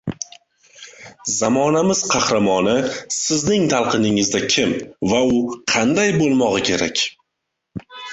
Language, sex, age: Uzbek, male, 19-29